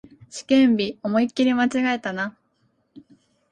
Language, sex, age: Japanese, female, 19-29